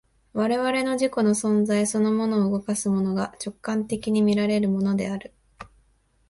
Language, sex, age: Japanese, female, 19-29